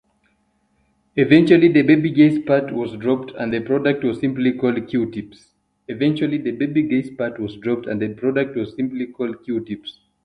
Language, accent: English, Kenyan English